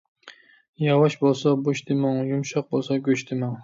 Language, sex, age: Uyghur, male, 30-39